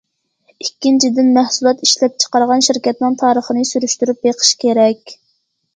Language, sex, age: Uyghur, female, 19-29